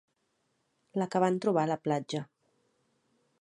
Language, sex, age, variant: Catalan, female, 19-29, Central